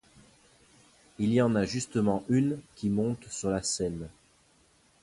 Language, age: French, 30-39